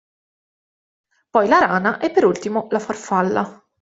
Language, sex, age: Italian, female, 19-29